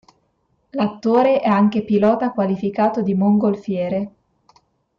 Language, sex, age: Italian, female, 19-29